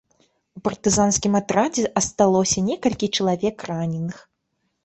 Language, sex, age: Belarusian, female, 19-29